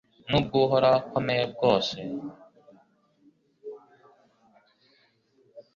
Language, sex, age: Kinyarwanda, male, 19-29